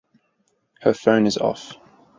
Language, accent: English, Australian English